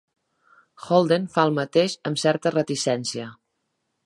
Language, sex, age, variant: Catalan, female, 40-49, Central